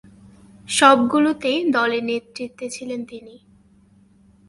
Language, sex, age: Bengali, female, under 19